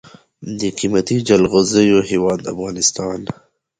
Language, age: Pashto, 19-29